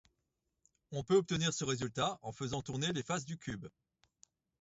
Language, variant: French, Français de métropole